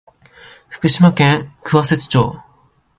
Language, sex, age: Japanese, male, 19-29